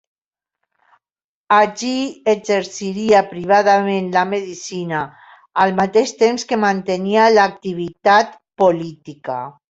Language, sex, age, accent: Catalan, female, 60-69, valencià